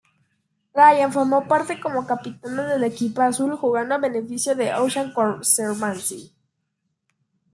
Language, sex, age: Spanish, female, 40-49